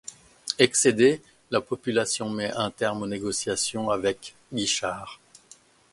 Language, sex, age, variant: French, male, 60-69, Français de métropole